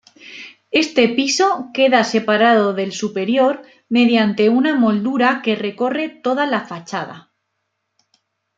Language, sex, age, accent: Spanish, female, 19-29, España: Norte peninsular (Asturias, Castilla y León, Cantabria, País Vasco, Navarra, Aragón, La Rioja, Guadalajara, Cuenca)